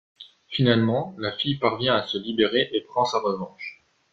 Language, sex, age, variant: French, male, 19-29, Français de métropole